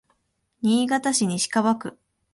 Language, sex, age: Japanese, female, 19-29